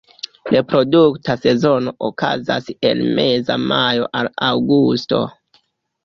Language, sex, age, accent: Esperanto, male, 19-29, Internacia